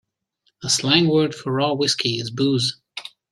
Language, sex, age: English, male, 40-49